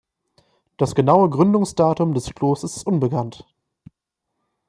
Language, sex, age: German, male, 19-29